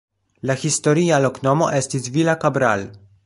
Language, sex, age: Esperanto, male, 19-29